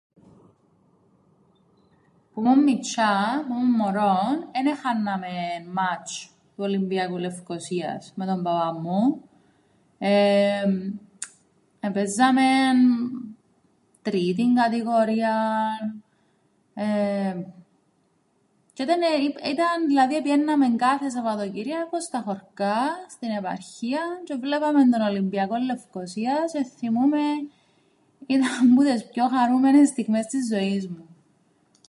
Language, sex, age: Greek, female, 30-39